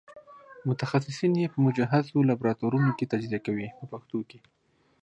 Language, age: Pashto, 19-29